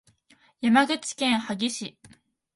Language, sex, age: Japanese, female, 19-29